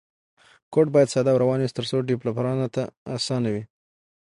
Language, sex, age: Pashto, male, 19-29